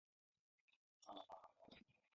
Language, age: English, 19-29